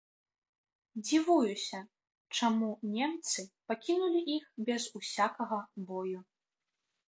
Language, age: Belarusian, 19-29